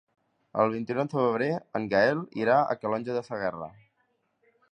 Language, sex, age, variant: Catalan, male, 19-29, Central